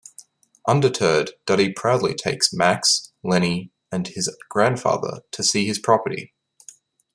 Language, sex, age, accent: English, male, 30-39, Australian English